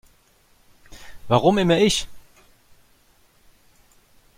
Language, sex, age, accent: German, male, 40-49, Deutschland Deutsch